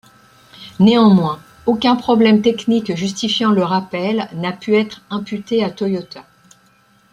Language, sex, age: French, female, 60-69